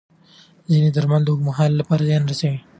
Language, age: Pashto, 19-29